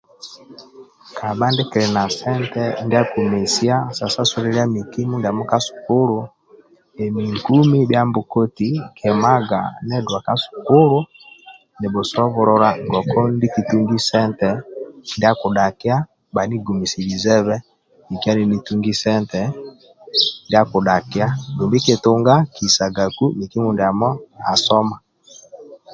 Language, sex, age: Amba (Uganda), male, 50-59